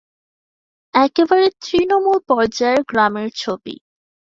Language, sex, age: Bengali, female, 19-29